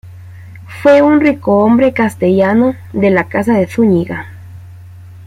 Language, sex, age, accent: Spanish, female, 30-39, América central